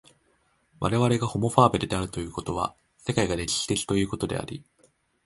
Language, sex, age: Japanese, male, under 19